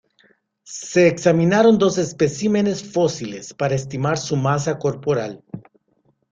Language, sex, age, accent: Spanish, male, 50-59, América central